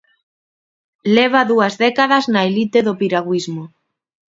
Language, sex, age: Galician, female, 30-39